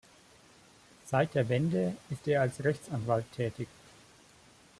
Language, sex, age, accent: German, male, 30-39, Deutschland Deutsch